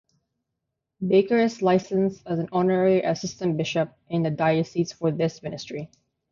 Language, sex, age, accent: English, female, 30-39, Canadian English; Filipino